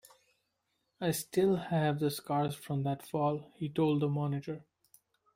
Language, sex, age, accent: English, male, 19-29, India and South Asia (India, Pakistan, Sri Lanka)